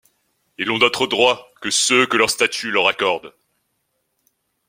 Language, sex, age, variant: French, male, 19-29, Français de métropole